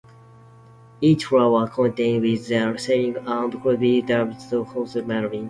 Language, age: English, 19-29